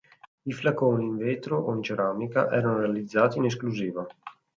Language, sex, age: Italian, male, 19-29